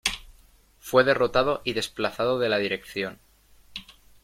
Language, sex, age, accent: Spanish, male, 19-29, España: Norte peninsular (Asturias, Castilla y León, Cantabria, País Vasco, Navarra, Aragón, La Rioja, Guadalajara, Cuenca)